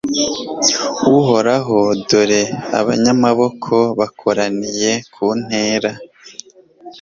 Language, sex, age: Kinyarwanda, male, 19-29